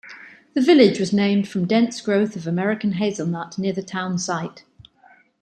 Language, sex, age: English, female, 50-59